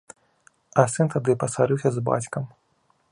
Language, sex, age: Belarusian, male, 30-39